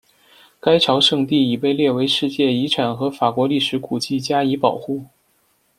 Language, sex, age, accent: Chinese, male, 30-39, 出生地：北京市